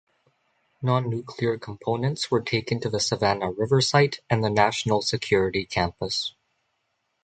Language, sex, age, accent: English, male, under 19, Canadian English